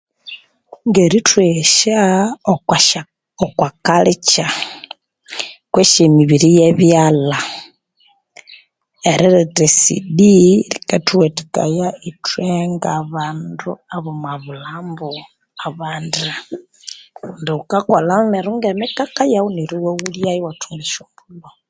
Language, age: Konzo, 19-29